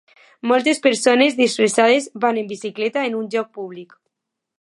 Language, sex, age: Catalan, female, under 19